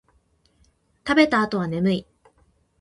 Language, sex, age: Japanese, female, 19-29